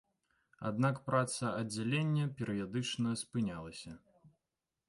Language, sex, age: Belarusian, male, 19-29